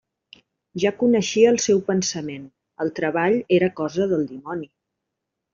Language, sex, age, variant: Catalan, female, 50-59, Central